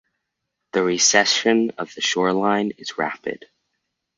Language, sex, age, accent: English, male, under 19, United States English